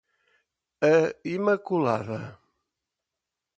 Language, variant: Portuguese, Portuguese (Portugal)